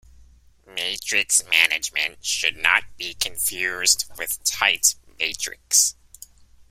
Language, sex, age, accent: English, male, 40-49, United States English